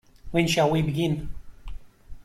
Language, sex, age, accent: English, male, 50-59, Australian English